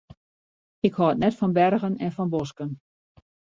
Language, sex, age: Western Frisian, female, 50-59